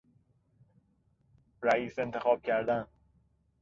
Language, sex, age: Persian, male, 30-39